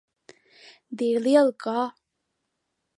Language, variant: Catalan, Balear